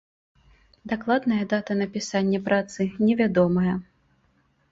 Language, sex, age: Belarusian, female, 19-29